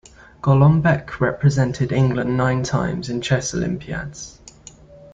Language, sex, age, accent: English, male, 19-29, England English